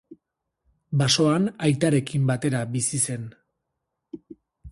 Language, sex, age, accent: Basque, male, 30-39, Mendebalekoa (Araba, Bizkaia, Gipuzkoako mendebaleko herri batzuk)